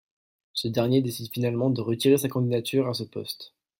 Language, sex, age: French, male, 19-29